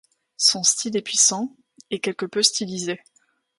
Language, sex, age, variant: French, female, 19-29, Français d'Europe